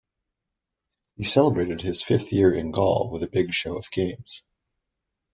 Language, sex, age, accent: English, male, 40-49, United States English